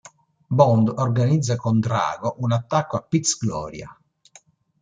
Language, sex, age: Italian, male, 60-69